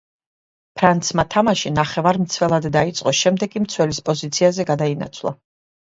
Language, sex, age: Georgian, female, 40-49